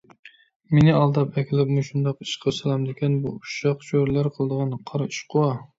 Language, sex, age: Uyghur, male, 30-39